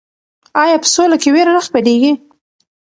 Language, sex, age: Pashto, female, 30-39